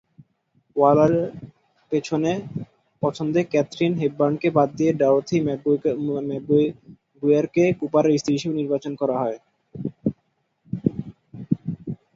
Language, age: Bengali, under 19